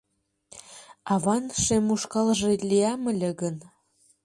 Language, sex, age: Mari, female, 19-29